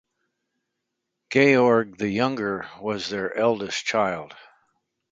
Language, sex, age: English, male, 60-69